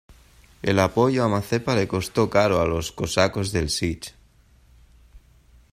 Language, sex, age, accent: Spanish, male, 19-29, España: Centro-Sur peninsular (Madrid, Toledo, Castilla-La Mancha)